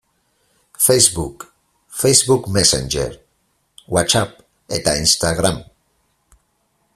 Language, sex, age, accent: Basque, male, 40-49, Mendebalekoa (Araba, Bizkaia, Gipuzkoako mendebaleko herri batzuk)